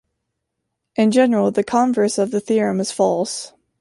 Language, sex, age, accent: English, female, under 19, United States English